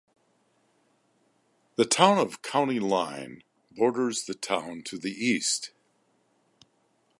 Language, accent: English, United States English